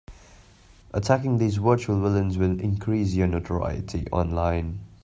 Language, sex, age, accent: English, male, 19-29, India and South Asia (India, Pakistan, Sri Lanka)